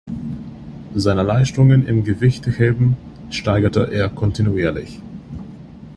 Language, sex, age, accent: German, male, 19-29, Amerikanisches Deutsch